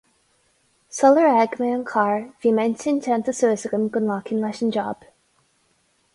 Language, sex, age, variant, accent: Irish, female, 19-29, Gaeilge Uladh, Cainteoir líofa, ní ó dhúchas